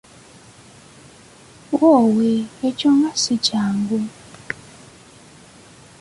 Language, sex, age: Ganda, female, 19-29